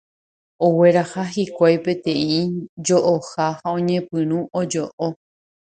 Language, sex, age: Guarani, female, 30-39